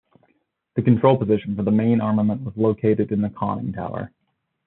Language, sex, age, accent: English, male, 30-39, United States English